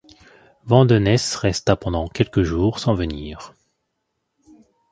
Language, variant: French, Français de métropole